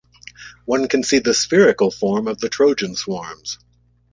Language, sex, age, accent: English, male, 40-49, United States English